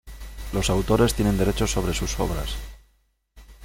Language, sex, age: Spanish, male, 40-49